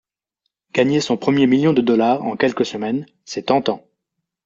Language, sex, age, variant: French, male, 19-29, Français de métropole